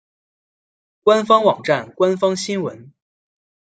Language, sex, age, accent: Chinese, male, 19-29, 出生地：辽宁省